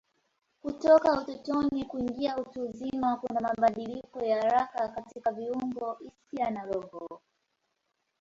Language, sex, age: Swahili, female, 19-29